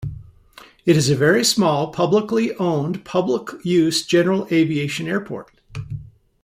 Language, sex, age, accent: English, male, 60-69, United States English